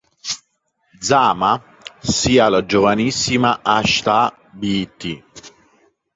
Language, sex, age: Italian, male, 40-49